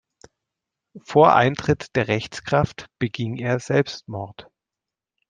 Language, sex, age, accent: German, male, 30-39, Deutschland Deutsch